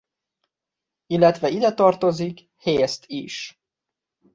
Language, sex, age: Hungarian, male, 30-39